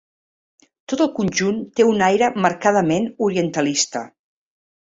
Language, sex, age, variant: Catalan, female, 50-59, Central